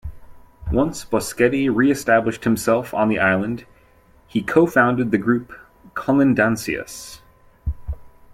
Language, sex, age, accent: English, male, 30-39, United States English